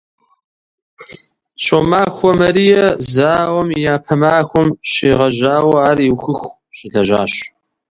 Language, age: Kabardian, 40-49